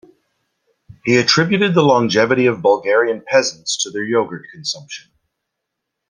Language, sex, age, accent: English, male, 40-49, Canadian English